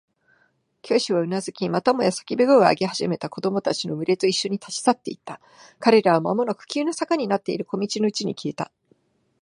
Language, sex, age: Japanese, female, 40-49